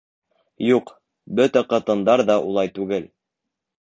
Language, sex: Bashkir, male